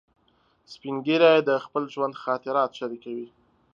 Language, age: Pashto, 19-29